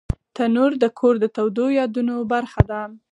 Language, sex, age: Pashto, female, under 19